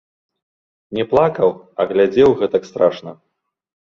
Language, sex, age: Belarusian, male, 40-49